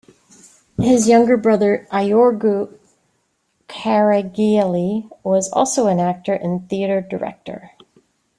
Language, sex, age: English, female, 50-59